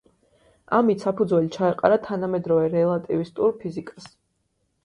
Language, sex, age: Georgian, female, 19-29